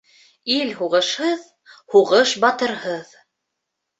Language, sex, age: Bashkir, female, 30-39